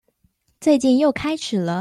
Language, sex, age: Chinese, female, 19-29